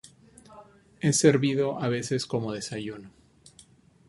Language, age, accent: Spanish, 30-39, Andino-Pacífico: Colombia, Perú, Ecuador, oeste de Bolivia y Venezuela andina; Peru